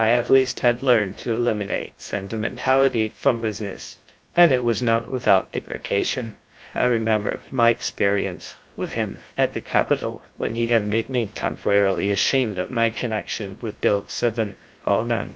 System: TTS, GlowTTS